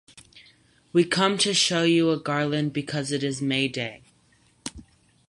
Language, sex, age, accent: English, male, under 19, United States English